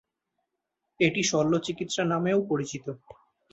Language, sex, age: Bengali, male, 19-29